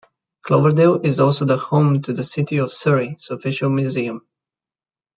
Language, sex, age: English, male, 19-29